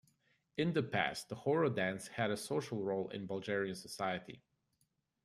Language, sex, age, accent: English, male, 19-29, United States English